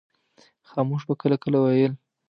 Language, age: Pashto, 19-29